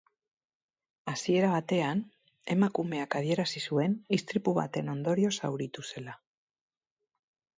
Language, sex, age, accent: Basque, female, 50-59, Mendebalekoa (Araba, Bizkaia, Gipuzkoako mendebaleko herri batzuk)